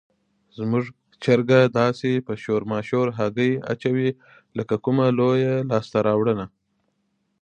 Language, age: Pashto, 30-39